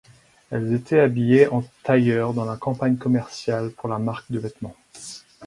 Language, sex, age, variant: French, male, 19-29, Français de métropole